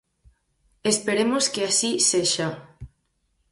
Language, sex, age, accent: Galician, female, 19-29, Normativo (estándar)